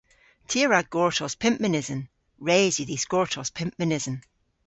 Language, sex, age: Cornish, female, 40-49